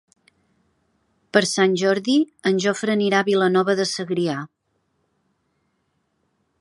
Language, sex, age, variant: Catalan, female, 40-49, Central